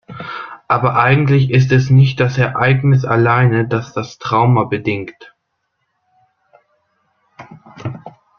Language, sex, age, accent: German, male, 19-29, Deutschland Deutsch